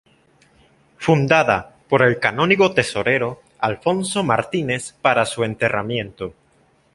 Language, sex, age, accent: Spanish, male, 19-29, México